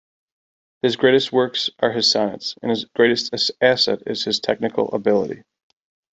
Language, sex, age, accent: English, male, 40-49, United States English